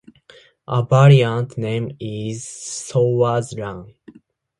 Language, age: English, 19-29